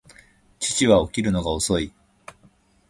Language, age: Japanese, 50-59